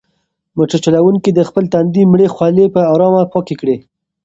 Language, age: Pashto, 19-29